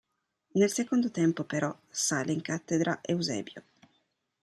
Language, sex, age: Italian, female, 30-39